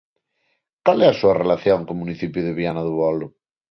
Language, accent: Galician, Neofalante